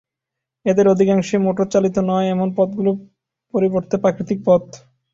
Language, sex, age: Bengali, male, 19-29